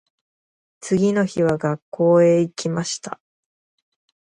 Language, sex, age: Japanese, female, 30-39